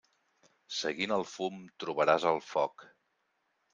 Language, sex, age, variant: Catalan, male, 40-49, Central